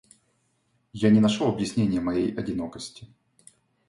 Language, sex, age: Russian, male, 40-49